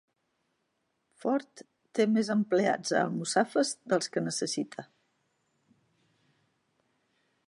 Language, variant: Catalan, Central